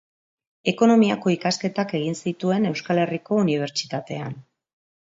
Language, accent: Basque, Mendebalekoa (Araba, Bizkaia, Gipuzkoako mendebaleko herri batzuk)